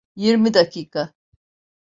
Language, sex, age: Turkish, female, 70-79